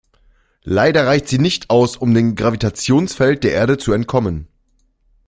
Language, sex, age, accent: German, male, 30-39, Deutschland Deutsch